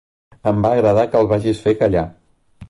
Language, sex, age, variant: Catalan, male, 40-49, Central